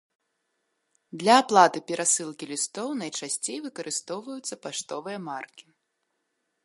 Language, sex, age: Belarusian, female, 19-29